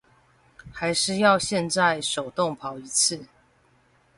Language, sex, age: Chinese, female, 40-49